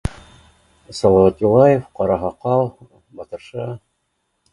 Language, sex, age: Bashkir, male, 50-59